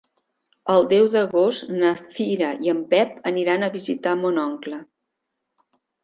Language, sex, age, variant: Catalan, female, 50-59, Central